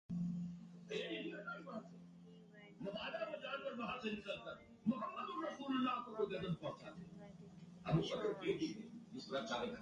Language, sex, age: English, female, under 19